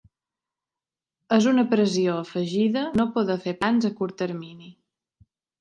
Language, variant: Catalan, Balear